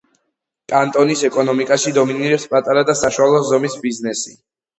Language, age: Georgian, under 19